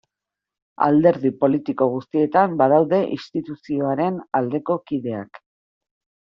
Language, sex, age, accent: Basque, female, 40-49, Erdialdekoa edo Nafarra (Gipuzkoa, Nafarroa)